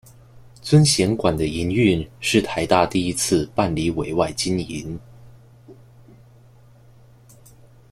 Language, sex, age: Chinese, male, 19-29